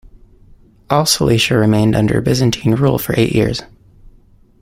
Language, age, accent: English, 19-29, United States English